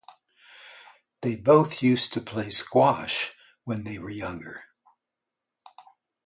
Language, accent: English, United States English